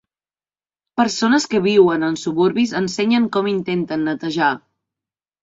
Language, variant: Catalan, Central